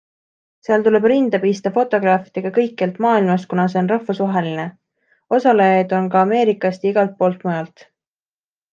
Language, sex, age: Estonian, female, 19-29